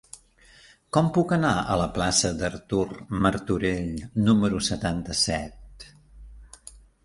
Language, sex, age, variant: Catalan, male, 50-59, Central